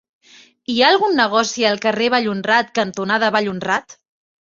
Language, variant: Catalan, Central